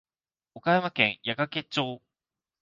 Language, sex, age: Japanese, male, 19-29